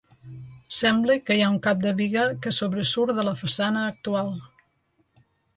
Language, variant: Catalan, Central